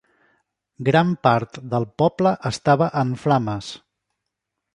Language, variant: Catalan, Central